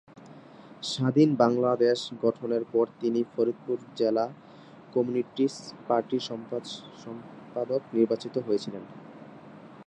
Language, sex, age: Bengali, male, 19-29